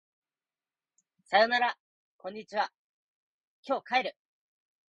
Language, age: Japanese, 19-29